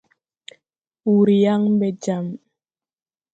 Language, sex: Tupuri, female